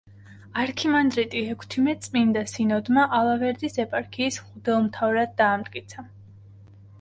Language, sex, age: Georgian, female, 19-29